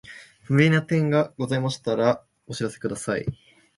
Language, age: Japanese, 19-29